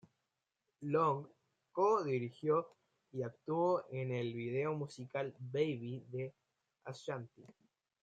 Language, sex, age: Spanish, male, 19-29